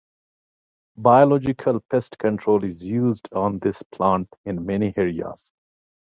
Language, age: English, 30-39